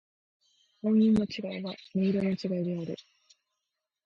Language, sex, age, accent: Japanese, female, 19-29, 標準語